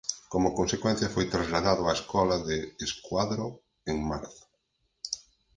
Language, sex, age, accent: Galician, male, 40-49, Oriental (común en zona oriental)